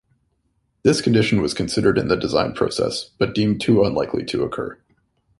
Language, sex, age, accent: English, male, 30-39, Canadian English